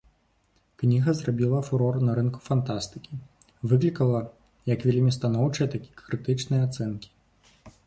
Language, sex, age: Belarusian, male, 19-29